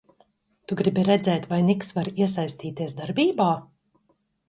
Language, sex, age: Latvian, female, 30-39